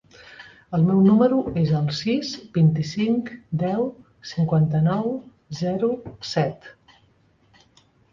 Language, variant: Catalan, Central